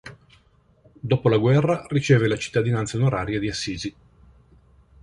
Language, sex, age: Italian, male, 50-59